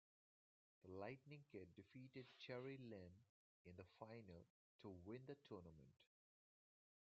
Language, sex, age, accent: English, male, 19-29, India and South Asia (India, Pakistan, Sri Lanka)